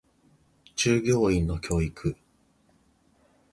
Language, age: Japanese, 19-29